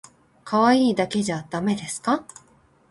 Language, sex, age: Japanese, female, 19-29